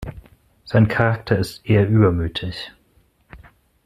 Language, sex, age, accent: German, male, 30-39, Deutschland Deutsch